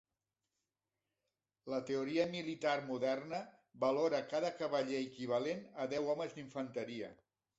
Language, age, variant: Catalan, 50-59, Central